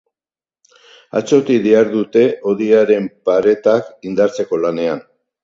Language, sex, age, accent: Basque, male, 70-79, Mendebalekoa (Araba, Bizkaia, Gipuzkoako mendebaleko herri batzuk)